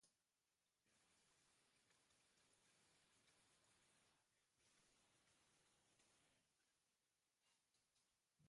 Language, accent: Basque, Mendebalekoa (Araba, Bizkaia, Gipuzkoako mendebaleko herri batzuk)